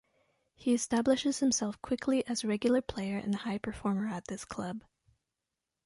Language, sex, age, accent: English, female, 19-29, United States English